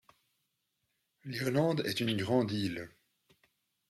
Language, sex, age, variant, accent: French, male, 30-39, Français d'Europe, Français de Belgique